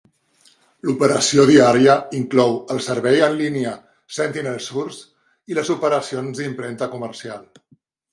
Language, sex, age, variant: Catalan, male, 50-59, Central